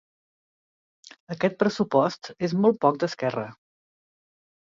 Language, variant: Catalan, Central